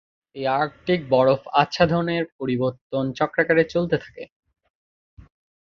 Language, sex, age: Bengali, male, 19-29